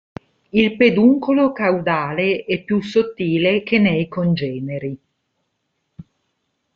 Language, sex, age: Italian, female, 40-49